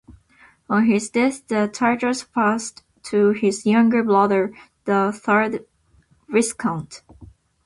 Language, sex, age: English, female, 19-29